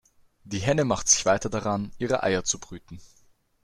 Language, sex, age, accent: German, male, 19-29, Österreichisches Deutsch